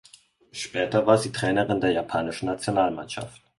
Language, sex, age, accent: German, male, 19-29, Deutschland Deutsch